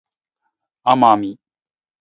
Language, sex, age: Japanese, male, 30-39